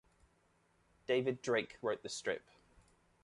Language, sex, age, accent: English, male, 30-39, England English